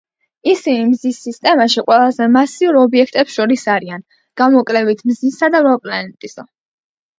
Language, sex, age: Georgian, female, under 19